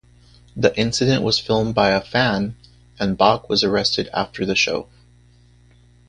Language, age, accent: English, 30-39, United States English